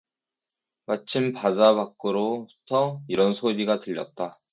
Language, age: Korean, 19-29